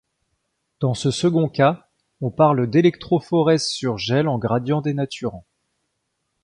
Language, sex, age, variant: French, male, 30-39, Français de métropole